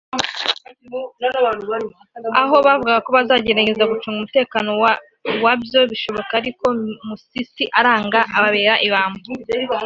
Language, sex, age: Kinyarwanda, male, 19-29